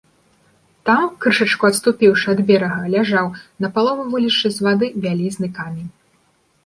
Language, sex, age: Belarusian, female, 19-29